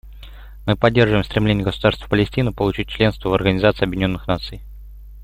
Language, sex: Russian, male